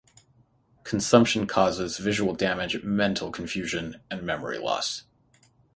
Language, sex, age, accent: English, male, 30-39, United States English; Canadian English